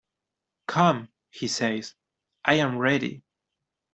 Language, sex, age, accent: English, male, 19-29, United States English